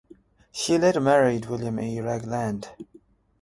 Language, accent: English, United States English